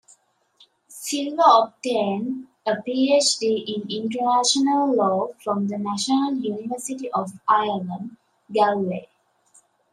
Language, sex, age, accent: English, female, 19-29, England English